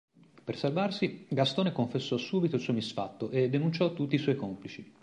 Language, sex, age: Italian, male, 40-49